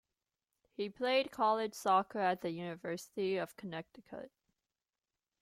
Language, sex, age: English, female, 19-29